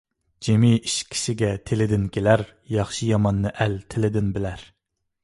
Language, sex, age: Uyghur, male, 19-29